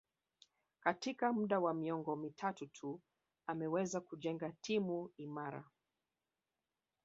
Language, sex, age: Swahili, female, 60-69